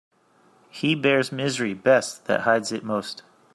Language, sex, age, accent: English, male, 30-39, United States English